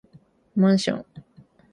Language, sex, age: Japanese, female, 19-29